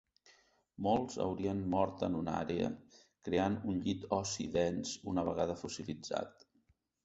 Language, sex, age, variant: Catalan, male, 50-59, Central